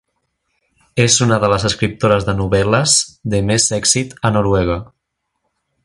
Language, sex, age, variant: Catalan, male, 19-29, Central